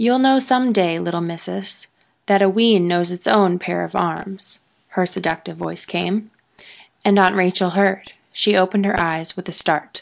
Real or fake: real